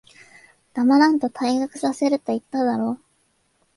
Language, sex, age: Japanese, female, 19-29